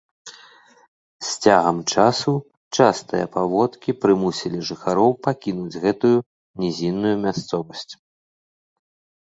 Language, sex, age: Belarusian, male, 30-39